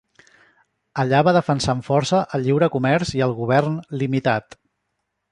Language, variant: Catalan, Central